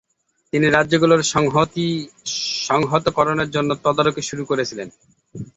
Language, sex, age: Bengali, male, 30-39